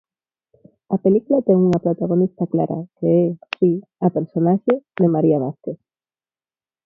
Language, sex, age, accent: Galician, female, 30-39, Neofalante